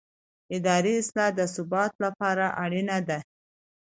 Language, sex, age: Pashto, female, 19-29